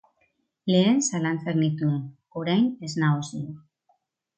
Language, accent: Basque, Mendebalekoa (Araba, Bizkaia, Gipuzkoako mendebaleko herri batzuk)